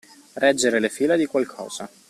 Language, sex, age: Italian, male, 19-29